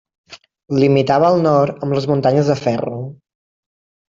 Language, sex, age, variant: Catalan, male, 30-39, Septentrional